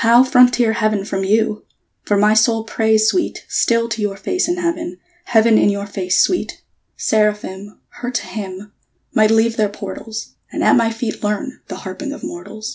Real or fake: real